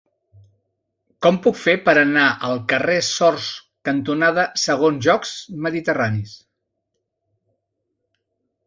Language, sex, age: Catalan, male, 50-59